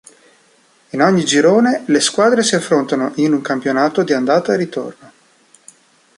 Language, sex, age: Italian, male, 40-49